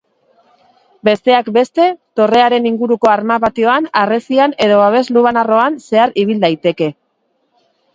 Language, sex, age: Basque, female, 40-49